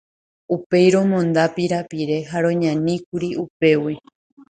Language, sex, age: Guarani, female, 30-39